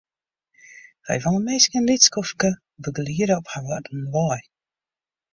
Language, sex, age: Western Frisian, female, 30-39